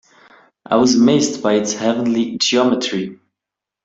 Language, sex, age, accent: English, male, 19-29, England English